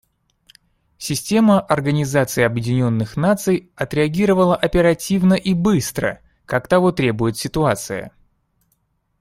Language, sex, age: Russian, male, 19-29